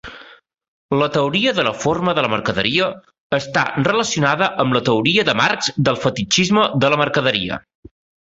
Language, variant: Catalan, Central